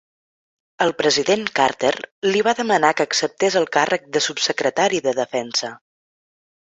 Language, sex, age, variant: Catalan, female, 19-29, Central